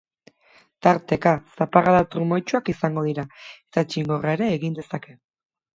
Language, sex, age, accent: Basque, female, 30-39, Erdialdekoa edo Nafarra (Gipuzkoa, Nafarroa)